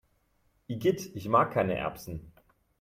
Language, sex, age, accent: German, male, 19-29, Deutschland Deutsch